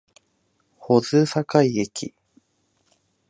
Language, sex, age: Japanese, male, 19-29